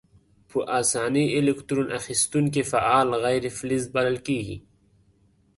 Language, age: Pashto, 19-29